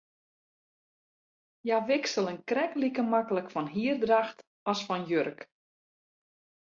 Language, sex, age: Western Frisian, female, 40-49